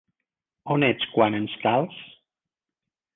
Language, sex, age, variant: Catalan, male, 50-59, Central